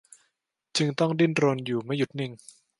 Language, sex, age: Thai, male, under 19